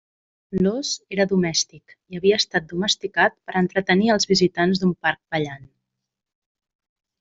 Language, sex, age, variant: Catalan, female, 40-49, Central